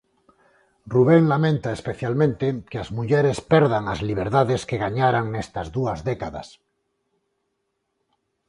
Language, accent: Galician, Normativo (estándar); Neofalante